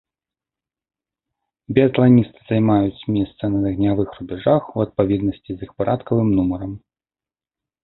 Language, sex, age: Belarusian, male, 30-39